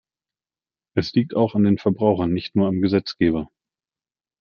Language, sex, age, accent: German, male, 40-49, Deutschland Deutsch